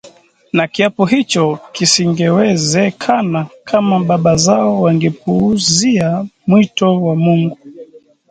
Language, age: Swahili, 19-29